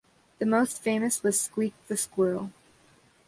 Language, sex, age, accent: English, female, under 19, United States English